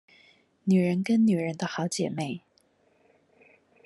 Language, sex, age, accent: Chinese, female, 40-49, 出生地：臺北市